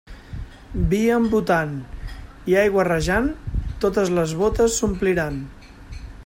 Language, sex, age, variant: Catalan, male, 40-49, Central